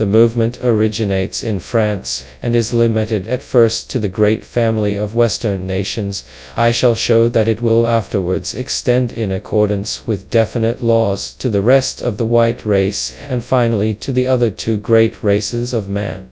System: TTS, FastPitch